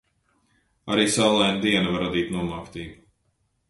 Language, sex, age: Latvian, male, 30-39